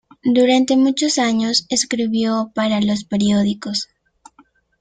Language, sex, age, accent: Spanish, female, 19-29, América central